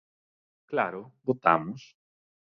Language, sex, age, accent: Galician, male, 30-39, Normativo (estándar)